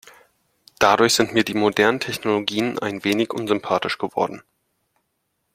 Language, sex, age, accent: German, male, 30-39, Deutschland Deutsch